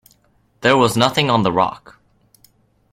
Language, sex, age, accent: English, male, under 19, United States English